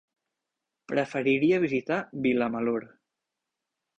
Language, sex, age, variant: Catalan, male, 19-29, Central